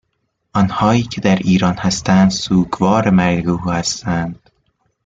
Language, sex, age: Persian, male, 19-29